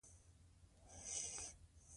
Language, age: Pashto, 19-29